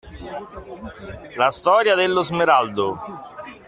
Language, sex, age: Italian, male, 30-39